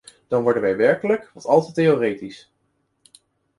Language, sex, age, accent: Dutch, male, 19-29, Nederlands Nederlands